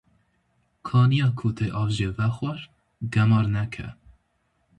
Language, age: Kurdish, 19-29